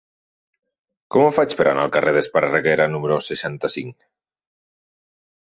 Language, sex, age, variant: Catalan, male, 40-49, Central